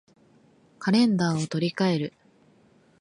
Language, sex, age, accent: Japanese, female, 19-29, 標準語